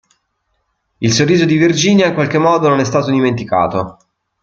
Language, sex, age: Italian, male, 19-29